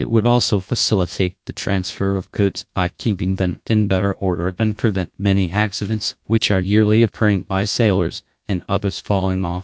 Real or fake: fake